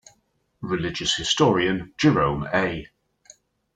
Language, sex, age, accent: English, male, 40-49, England English